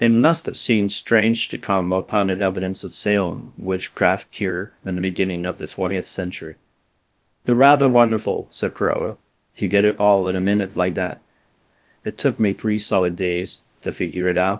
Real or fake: fake